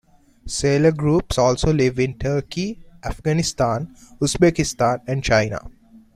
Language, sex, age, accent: English, male, 19-29, England English